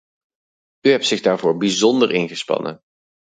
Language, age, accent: Dutch, 30-39, Nederlands Nederlands